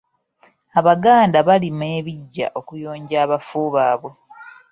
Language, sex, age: Ganda, female, 30-39